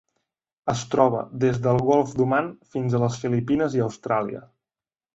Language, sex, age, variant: Catalan, male, 19-29, Central